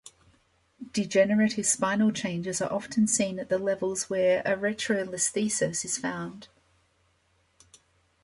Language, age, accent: English, 50-59, Australian English